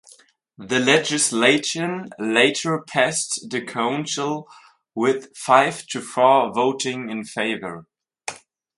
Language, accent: English, German English